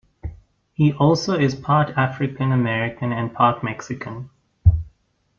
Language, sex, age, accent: English, male, 19-29, Southern African (South Africa, Zimbabwe, Namibia)